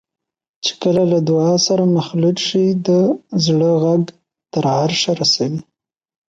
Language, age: Pashto, 19-29